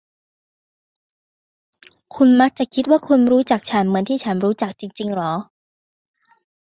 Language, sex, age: Thai, female, under 19